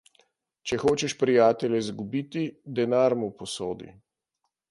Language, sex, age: Slovenian, male, 60-69